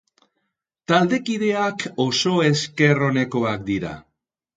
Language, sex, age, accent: Basque, male, 60-69, Erdialdekoa edo Nafarra (Gipuzkoa, Nafarroa)